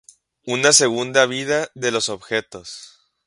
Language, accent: Spanish, México